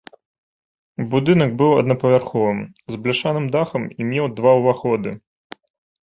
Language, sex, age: Belarusian, male, 30-39